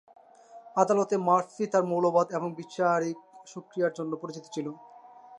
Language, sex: Bengali, male